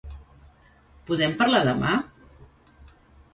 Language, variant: Catalan, Central